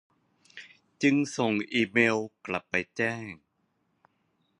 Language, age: Thai, 30-39